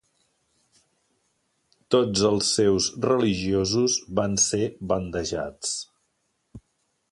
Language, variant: Catalan, Central